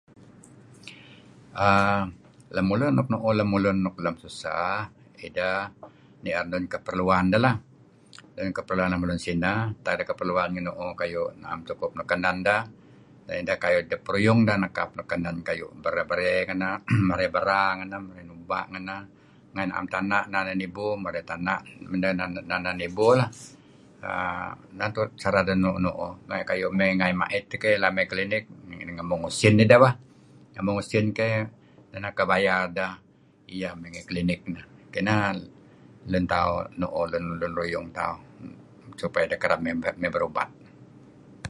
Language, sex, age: Kelabit, male, 70-79